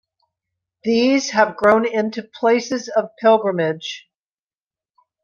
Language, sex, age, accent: English, female, 60-69, United States English